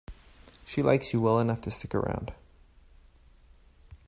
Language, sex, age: English, male, 30-39